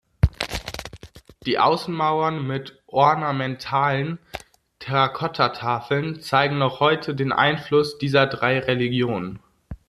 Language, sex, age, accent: German, male, 19-29, Deutschland Deutsch